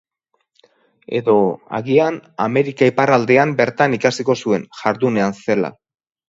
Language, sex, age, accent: Basque, male, 40-49, Erdialdekoa edo Nafarra (Gipuzkoa, Nafarroa)